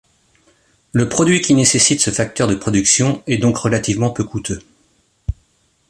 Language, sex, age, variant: French, male, 40-49, Français de métropole